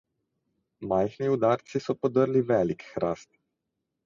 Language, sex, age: Slovenian, male, 40-49